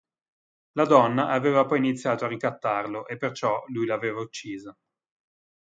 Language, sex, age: Italian, male, 40-49